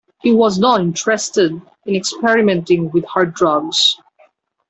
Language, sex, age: English, male, 19-29